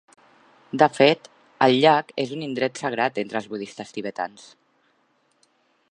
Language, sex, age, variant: Catalan, female, 40-49, Central